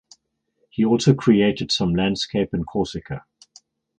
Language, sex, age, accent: English, male, 60-69, England English